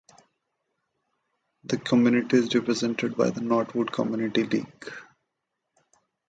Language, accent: English, India and South Asia (India, Pakistan, Sri Lanka)